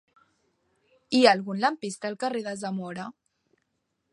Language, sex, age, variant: Catalan, female, 19-29, Central